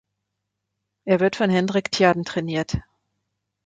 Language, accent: German, Deutschland Deutsch